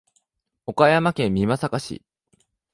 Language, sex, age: Japanese, male, 19-29